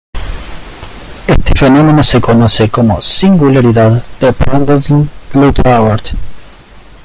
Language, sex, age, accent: Spanish, male, 19-29, Rioplatense: Argentina, Uruguay, este de Bolivia, Paraguay